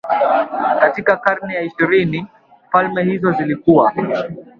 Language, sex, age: Swahili, male, 19-29